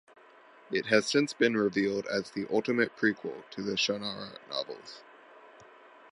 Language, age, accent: English, 19-29, United States English